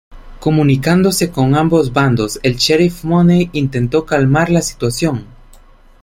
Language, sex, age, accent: Spanish, male, 19-29, América central